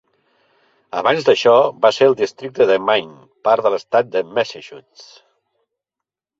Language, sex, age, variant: Catalan, male, 60-69, Central